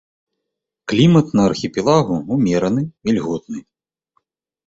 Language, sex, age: Belarusian, male, 40-49